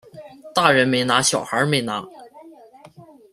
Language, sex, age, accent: Chinese, male, 19-29, 出生地：黑龙江省